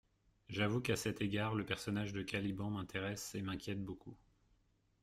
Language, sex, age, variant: French, male, 30-39, Français de métropole